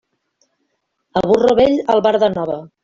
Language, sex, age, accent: Catalan, female, 50-59, valencià